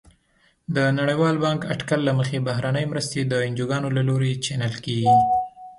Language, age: Pashto, 19-29